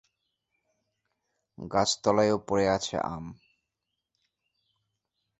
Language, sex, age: Bengali, male, 19-29